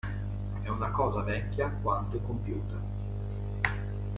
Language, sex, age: Italian, male, 30-39